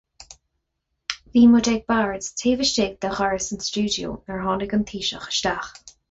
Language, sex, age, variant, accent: Irish, female, 30-39, Gaeilge Chonnacht, Cainteoir líofa, ní ó dhúchas